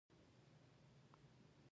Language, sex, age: Pashto, female, 30-39